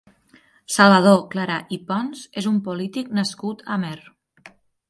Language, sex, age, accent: Catalan, female, 30-39, Ebrenc